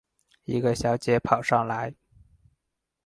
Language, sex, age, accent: Chinese, male, 19-29, 出生地：四川省